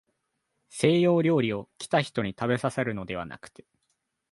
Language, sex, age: Japanese, male, 19-29